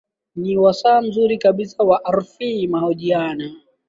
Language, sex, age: Swahili, male, 19-29